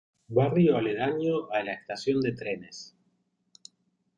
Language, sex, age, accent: Spanish, male, 40-49, Rioplatense: Argentina, Uruguay, este de Bolivia, Paraguay